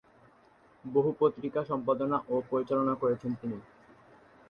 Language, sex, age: Bengali, male, under 19